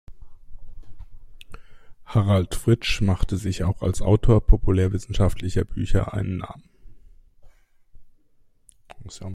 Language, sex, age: German, male, 50-59